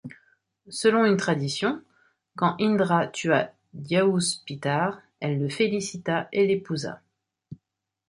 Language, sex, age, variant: French, female, 40-49, Français de métropole